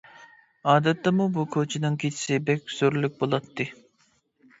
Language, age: Uyghur, 19-29